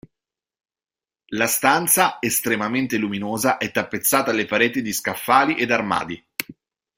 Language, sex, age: Italian, male, 30-39